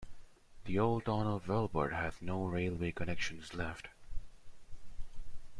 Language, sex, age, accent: English, male, under 19, India and South Asia (India, Pakistan, Sri Lanka)